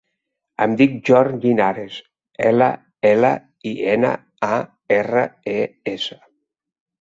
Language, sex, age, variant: Catalan, male, 50-59, Central